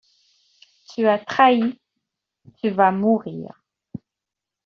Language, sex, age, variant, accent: French, female, 40-49, Français d'Amérique du Nord, Français du Canada